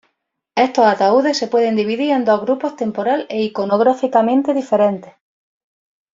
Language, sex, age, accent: Spanish, female, 40-49, España: Sur peninsular (Andalucia, Extremadura, Murcia)